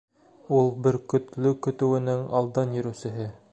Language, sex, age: Bashkir, male, 30-39